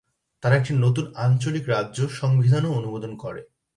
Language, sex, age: Bengali, male, 30-39